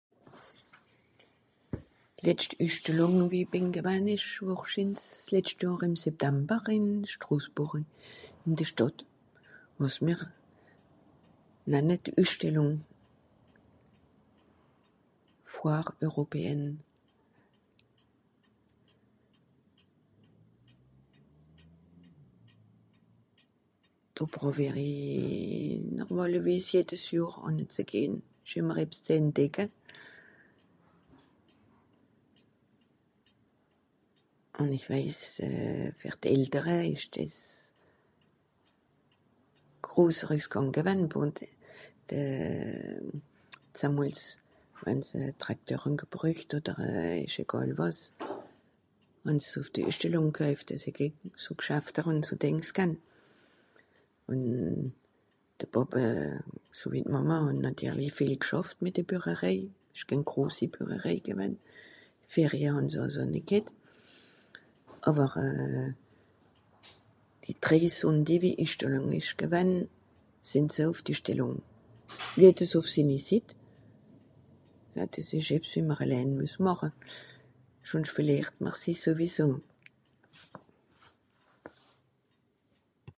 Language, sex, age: Swiss German, female, 70-79